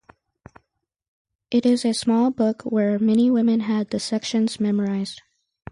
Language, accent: English, United States English